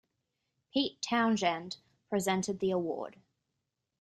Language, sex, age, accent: English, female, 19-29, Australian English